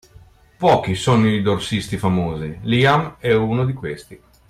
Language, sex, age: Italian, male, 50-59